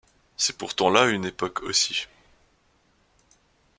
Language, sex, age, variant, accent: French, male, 19-29, Français d'Europe, Français de Suisse